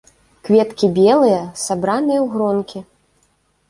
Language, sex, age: Belarusian, female, 19-29